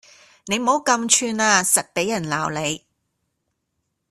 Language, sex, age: Cantonese, female, 40-49